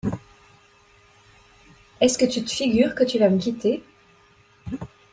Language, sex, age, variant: French, male, 30-39, Français de métropole